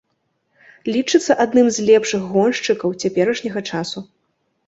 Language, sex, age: Belarusian, female, 19-29